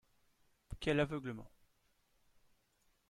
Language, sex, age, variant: French, male, 40-49, Français de métropole